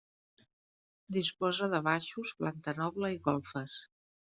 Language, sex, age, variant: Catalan, female, 50-59, Central